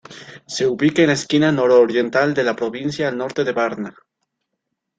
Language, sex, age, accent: Spanish, male, 19-29, Andino-Pacífico: Colombia, Perú, Ecuador, oeste de Bolivia y Venezuela andina